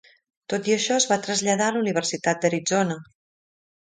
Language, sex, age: Catalan, female, 40-49